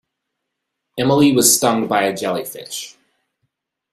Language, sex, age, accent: English, male, 19-29, United States English